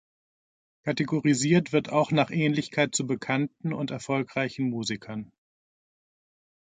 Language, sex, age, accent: German, male, 50-59, Deutschland Deutsch